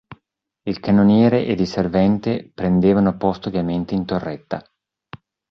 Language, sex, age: Italian, male, 40-49